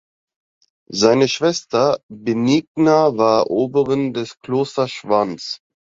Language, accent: German, Deutschland Deutsch